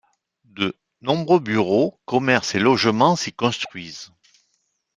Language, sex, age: French, male, 50-59